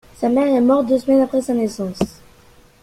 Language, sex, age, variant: French, female, under 19, Français de métropole